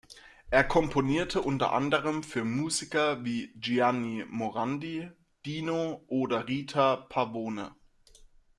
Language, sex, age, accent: German, male, 19-29, Deutschland Deutsch